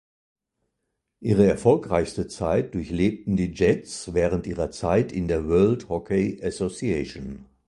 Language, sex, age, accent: German, male, 60-69, Deutschland Deutsch